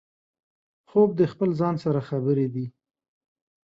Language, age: Pashto, 30-39